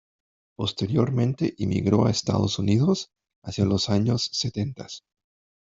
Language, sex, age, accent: Spanish, male, 40-49, México